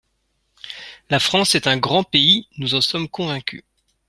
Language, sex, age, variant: French, male, 30-39, Français de métropole